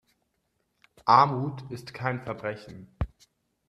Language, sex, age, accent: German, male, 19-29, Deutschland Deutsch